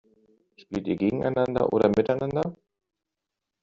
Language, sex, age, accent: German, male, 40-49, Deutschland Deutsch